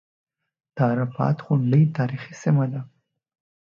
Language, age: Pashto, 19-29